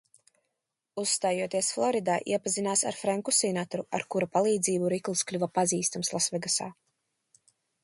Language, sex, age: Latvian, female, under 19